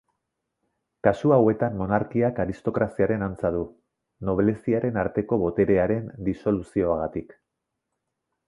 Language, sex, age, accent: Basque, male, 40-49, Erdialdekoa edo Nafarra (Gipuzkoa, Nafarroa)